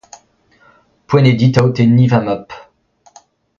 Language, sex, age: Breton, male, 30-39